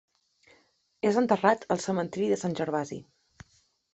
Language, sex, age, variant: Catalan, female, 30-39, Central